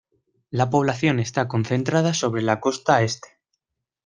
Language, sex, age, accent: Spanish, male, 19-29, España: Centro-Sur peninsular (Madrid, Toledo, Castilla-La Mancha)